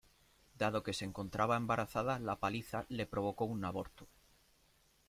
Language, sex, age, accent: Spanish, male, 19-29, España: Sur peninsular (Andalucia, Extremadura, Murcia)